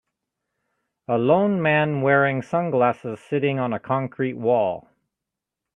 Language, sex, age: English, male, 50-59